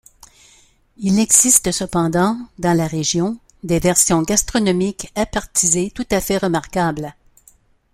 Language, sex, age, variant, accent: French, female, 70-79, Français d'Amérique du Nord, Français du Canada